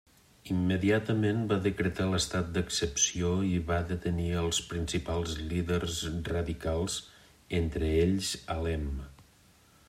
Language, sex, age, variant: Catalan, male, 50-59, Nord-Occidental